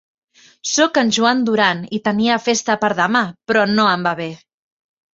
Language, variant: Catalan, Central